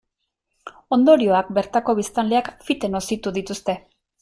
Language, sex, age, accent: Basque, female, 40-49, Erdialdekoa edo Nafarra (Gipuzkoa, Nafarroa)